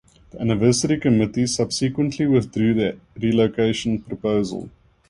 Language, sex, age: English, male, 40-49